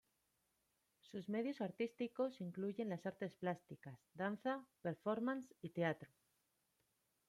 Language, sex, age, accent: Spanish, female, 30-39, España: Norte peninsular (Asturias, Castilla y León, Cantabria, País Vasco, Navarra, Aragón, La Rioja, Guadalajara, Cuenca)